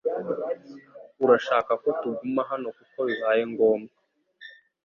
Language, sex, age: Kinyarwanda, male, 19-29